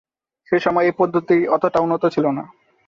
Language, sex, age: Bengali, male, 19-29